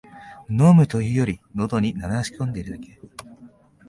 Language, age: Japanese, 19-29